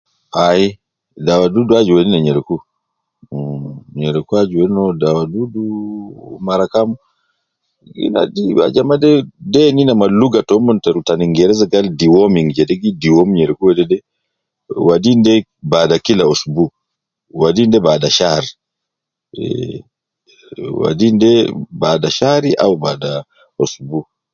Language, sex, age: Nubi, male, 50-59